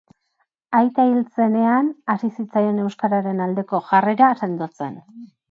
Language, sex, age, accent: Basque, female, 40-49, Erdialdekoa edo Nafarra (Gipuzkoa, Nafarroa)